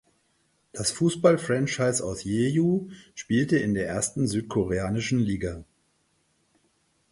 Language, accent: German, Deutschland Deutsch